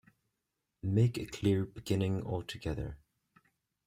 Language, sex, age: English, male, 19-29